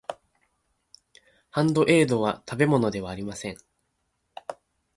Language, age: Japanese, 19-29